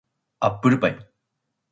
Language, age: Japanese, 19-29